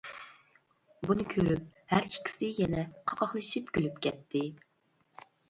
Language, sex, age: Uyghur, female, 30-39